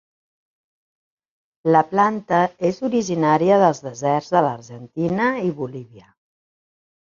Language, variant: Catalan, Central